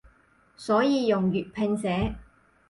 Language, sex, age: Cantonese, female, 30-39